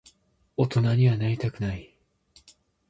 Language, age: Japanese, 19-29